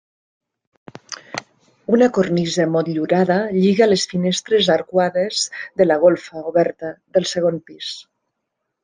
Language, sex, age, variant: Catalan, female, 50-59, Nord-Occidental